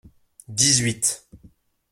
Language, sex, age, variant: French, male, 19-29, Français de métropole